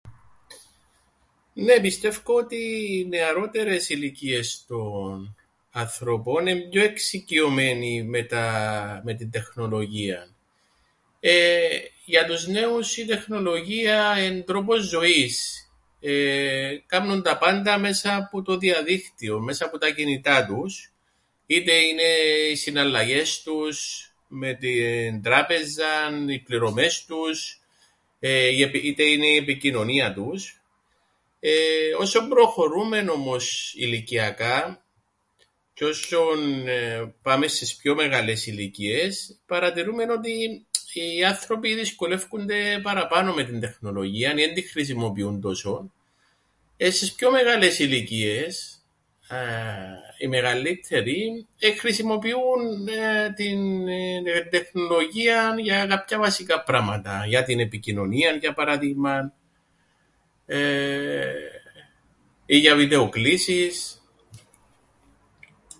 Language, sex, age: Greek, male, 40-49